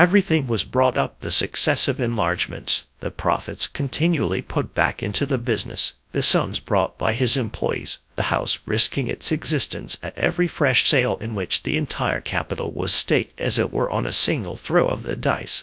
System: TTS, GradTTS